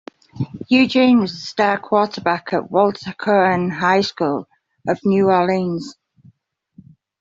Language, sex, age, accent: English, female, 40-49, England English